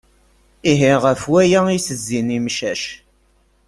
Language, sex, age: Kabyle, male, 30-39